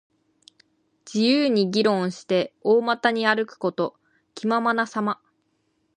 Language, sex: Japanese, female